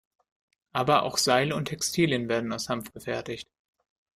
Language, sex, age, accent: German, male, 30-39, Deutschland Deutsch